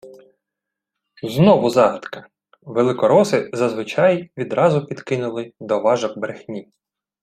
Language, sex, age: Ukrainian, male, 30-39